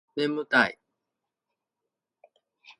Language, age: Japanese, 40-49